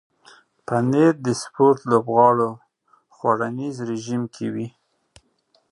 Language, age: Pashto, 40-49